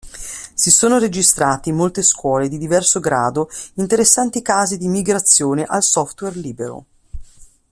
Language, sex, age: Italian, female, 50-59